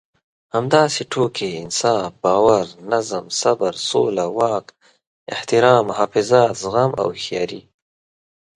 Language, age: Pashto, 30-39